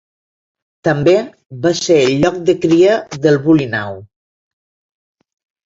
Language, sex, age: Catalan, female, 60-69